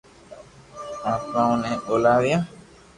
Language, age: Loarki, 40-49